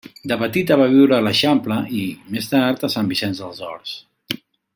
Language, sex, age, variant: Catalan, male, 50-59, Central